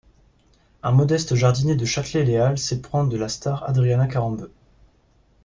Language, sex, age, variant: French, male, 19-29, Français de métropole